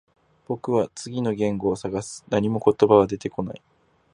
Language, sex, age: Japanese, male, 19-29